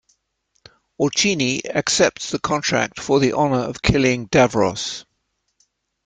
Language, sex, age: English, male, 70-79